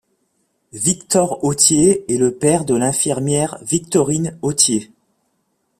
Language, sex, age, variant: French, male, 40-49, Français de métropole